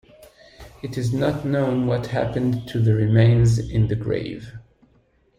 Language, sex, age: English, male, 40-49